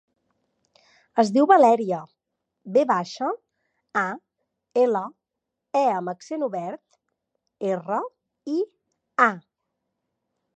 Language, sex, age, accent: Catalan, female, 30-39, central; nord-occidental